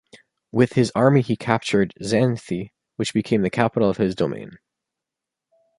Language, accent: English, Canadian English